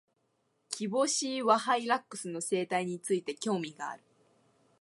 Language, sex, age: Japanese, female, 19-29